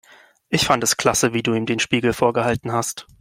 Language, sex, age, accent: German, male, 19-29, Deutschland Deutsch